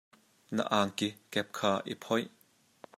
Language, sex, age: Hakha Chin, male, 30-39